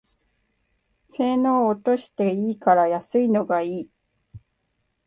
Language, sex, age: Japanese, female, 19-29